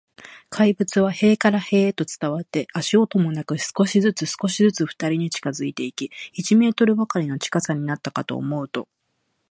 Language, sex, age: Japanese, female, 30-39